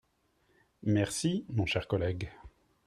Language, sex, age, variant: French, male, 40-49, Français de métropole